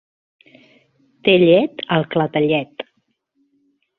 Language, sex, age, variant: Catalan, female, 40-49, Central